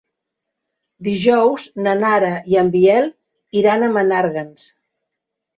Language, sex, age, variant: Catalan, female, 50-59, Central